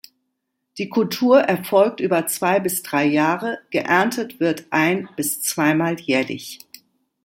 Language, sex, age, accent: German, female, 60-69, Deutschland Deutsch